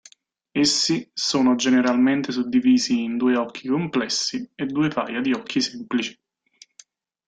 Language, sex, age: Italian, male, 30-39